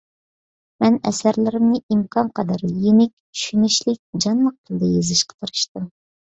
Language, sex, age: Uyghur, female, 30-39